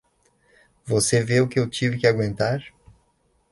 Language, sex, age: Portuguese, male, 19-29